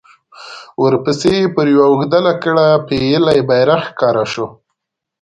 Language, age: Pashto, 19-29